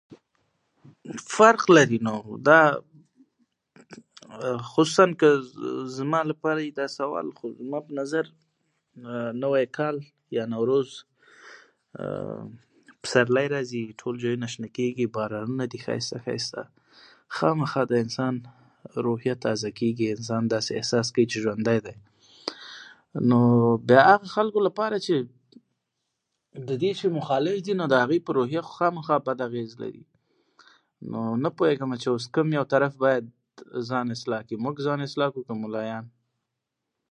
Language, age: Pashto, 19-29